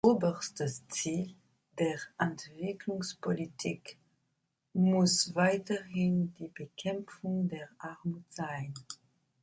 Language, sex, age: German, female, 50-59